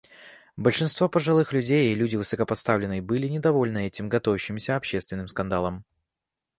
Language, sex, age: Russian, male, 19-29